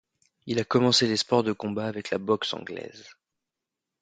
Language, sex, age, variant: French, male, 30-39, Français de métropole